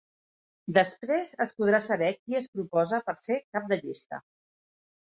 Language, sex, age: Catalan, female, 40-49